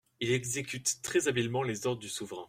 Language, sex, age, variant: French, male, under 19, Français de métropole